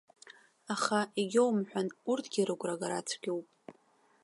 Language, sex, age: Abkhazian, female, 19-29